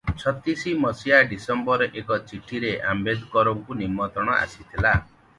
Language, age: Odia, 50-59